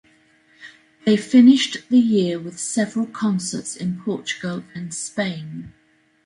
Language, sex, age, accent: English, female, 60-69, England English